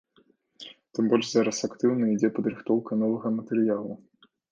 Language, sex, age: Belarusian, male, 19-29